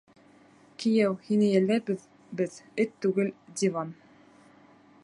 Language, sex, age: Bashkir, female, 19-29